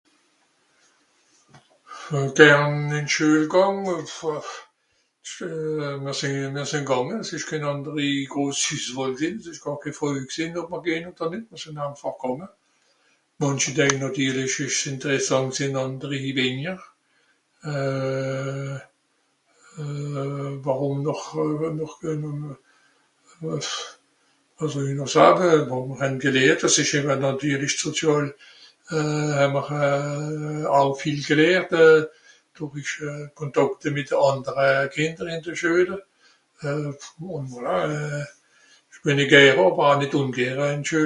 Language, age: Swiss German, 60-69